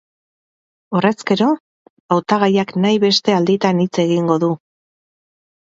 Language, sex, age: Basque, female, 30-39